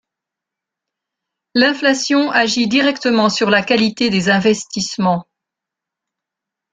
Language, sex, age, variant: French, female, 60-69, Français de métropole